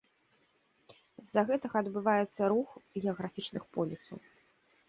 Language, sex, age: Belarusian, female, 30-39